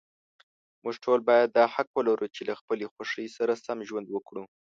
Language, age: Pashto, under 19